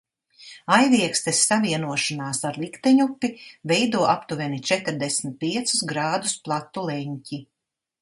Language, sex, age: Latvian, female, 60-69